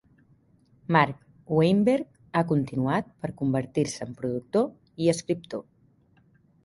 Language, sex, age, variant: Catalan, female, 30-39, Central